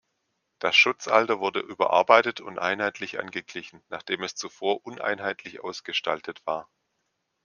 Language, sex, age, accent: German, male, 40-49, Deutschland Deutsch